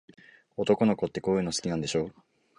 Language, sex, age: Japanese, male, 19-29